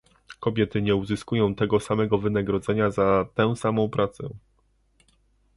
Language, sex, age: Polish, male, 30-39